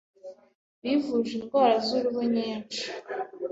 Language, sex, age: Kinyarwanda, female, 19-29